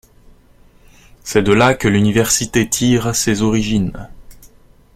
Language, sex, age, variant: French, male, 19-29, Français de métropole